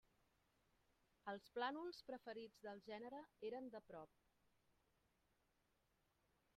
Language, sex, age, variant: Catalan, female, 40-49, Septentrional